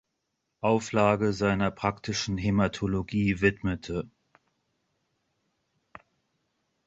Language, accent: German, Deutschland Deutsch